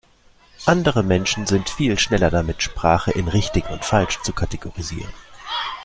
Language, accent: German, Deutschland Deutsch